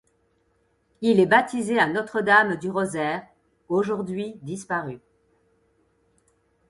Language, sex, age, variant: French, female, 50-59, Français de métropole